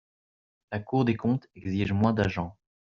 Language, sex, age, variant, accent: French, male, 30-39, Français d'Europe, Français de Belgique